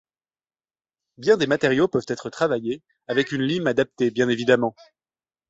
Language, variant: French, Français de métropole